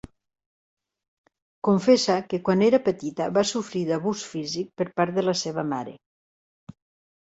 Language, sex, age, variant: Catalan, female, 60-69, Nord-Occidental